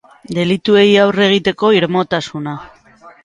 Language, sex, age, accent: Basque, female, 40-49, Mendebalekoa (Araba, Bizkaia, Gipuzkoako mendebaleko herri batzuk)